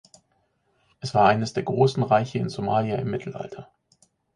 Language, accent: German, Deutschland Deutsch